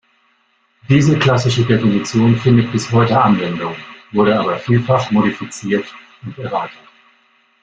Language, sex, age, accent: German, male, 50-59, Deutschland Deutsch